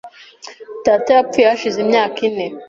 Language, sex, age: Kinyarwanda, female, 19-29